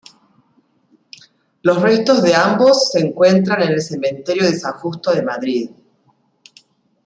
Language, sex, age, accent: Spanish, female, 50-59, Rioplatense: Argentina, Uruguay, este de Bolivia, Paraguay